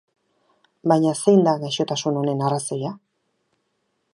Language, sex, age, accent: Basque, female, 40-49, Erdialdekoa edo Nafarra (Gipuzkoa, Nafarroa)